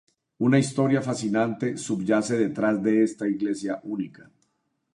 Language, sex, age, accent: Spanish, male, 50-59, Andino-Pacífico: Colombia, Perú, Ecuador, oeste de Bolivia y Venezuela andina